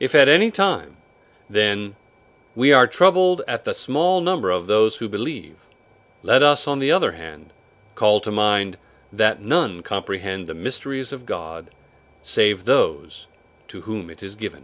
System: none